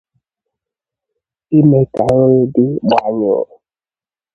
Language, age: Igbo, 30-39